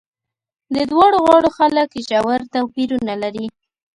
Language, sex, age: Pashto, male, 19-29